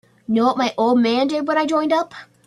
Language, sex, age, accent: English, female, under 19, United States English